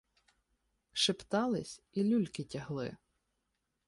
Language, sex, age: Ukrainian, female, 30-39